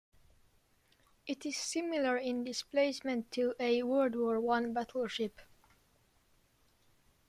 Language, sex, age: English, male, under 19